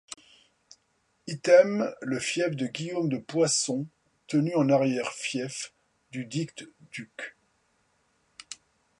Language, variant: French, Français de métropole